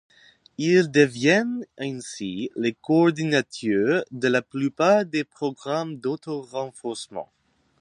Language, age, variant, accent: French, under 19, Français d'Amérique du Nord, Français des États-Unis